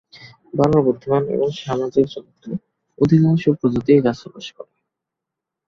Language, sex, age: Bengali, male, 19-29